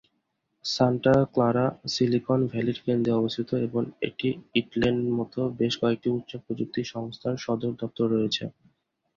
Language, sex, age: Bengali, male, 19-29